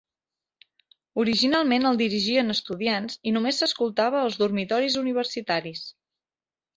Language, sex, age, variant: Catalan, male, 30-39, Central